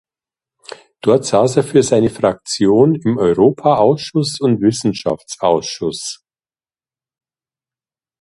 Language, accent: German, Deutschland Deutsch